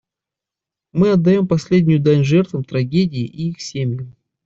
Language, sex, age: Russian, male, 30-39